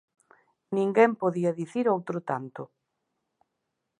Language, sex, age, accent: Galician, female, 40-49, Oriental (común en zona oriental)